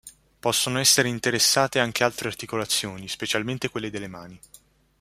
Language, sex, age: Italian, male, under 19